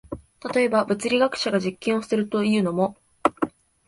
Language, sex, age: Japanese, female, 19-29